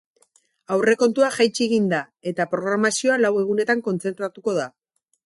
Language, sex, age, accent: Basque, female, 40-49, Mendebalekoa (Araba, Bizkaia, Gipuzkoako mendebaleko herri batzuk)